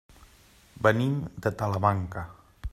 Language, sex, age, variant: Catalan, male, 40-49, Central